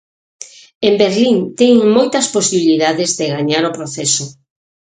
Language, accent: Galician, Central (gheada); Oriental (común en zona oriental)